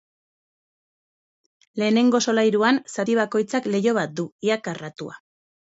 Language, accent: Basque, Erdialdekoa edo Nafarra (Gipuzkoa, Nafarroa)